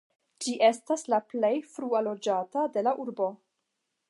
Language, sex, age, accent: Esperanto, female, 19-29, Internacia